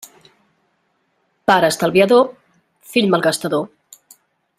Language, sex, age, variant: Catalan, female, 40-49, Central